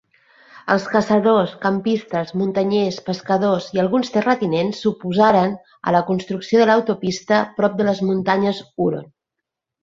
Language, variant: Catalan, Nord-Occidental